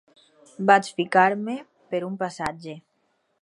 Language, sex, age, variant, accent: Catalan, female, under 19, Alacantí, valencià